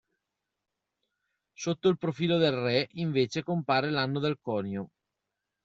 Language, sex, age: Italian, male, 30-39